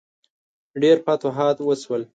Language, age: Pashto, 19-29